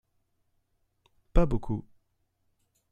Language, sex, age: French, male, 30-39